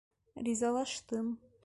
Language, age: Bashkir, 19-29